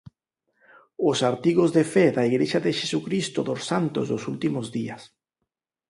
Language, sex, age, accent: Galician, male, 40-49, Normativo (estándar)